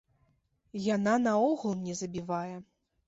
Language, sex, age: Belarusian, female, 19-29